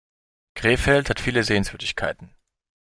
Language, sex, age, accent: German, male, 19-29, Deutschland Deutsch